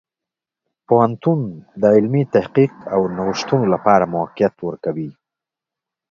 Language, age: Pashto, 50-59